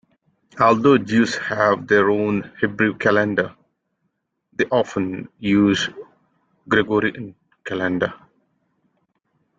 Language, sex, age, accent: English, male, 30-39, India and South Asia (India, Pakistan, Sri Lanka)